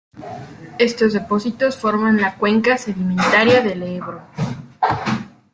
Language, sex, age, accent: Spanish, female, 19-29, México